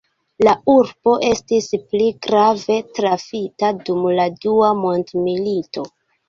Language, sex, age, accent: Esperanto, female, 19-29, Internacia